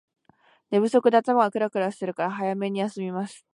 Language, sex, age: Japanese, female, 19-29